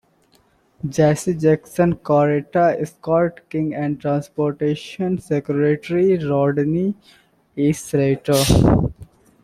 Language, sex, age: English, male, 19-29